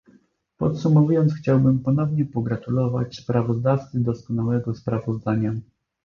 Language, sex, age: Polish, male, 30-39